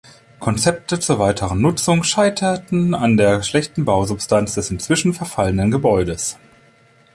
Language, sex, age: German, male, 30-39